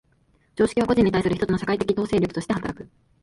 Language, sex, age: Japanese, female, 19-29